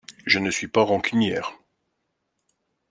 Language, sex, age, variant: French, male, 40-49, Français de métropole